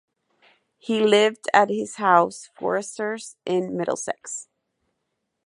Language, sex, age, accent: English, male, under 19, United States English